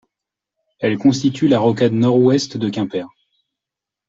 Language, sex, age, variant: French, male, 40-49, Français de métropole